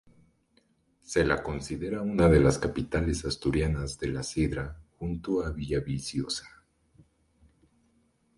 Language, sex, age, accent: Spanish, male, 19-29, Andino-Pacífico: Colombia, Perú, Ecuador, oeste de Bolivia y Venezuela andina